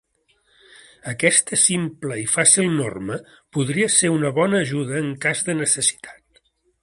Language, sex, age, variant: Catalan, male, 60-69, Central